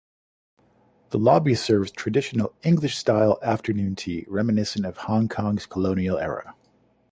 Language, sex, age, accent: English, male, 40-49, United States English